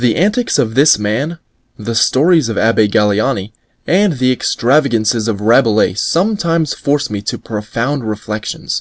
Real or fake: real